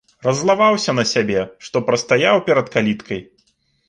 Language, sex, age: Belarusian, male, 30-39